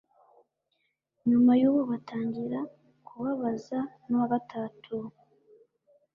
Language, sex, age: Kinyarwanda, female, under 19